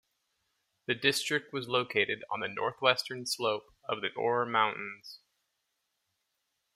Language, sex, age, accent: English, male, 19-29, United States English